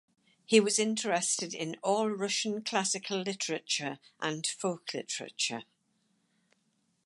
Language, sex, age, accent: English, female, 80-89, England English